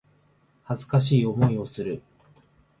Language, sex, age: Japanese, male, 19-29